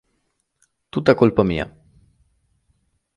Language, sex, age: Italian, male, 19-29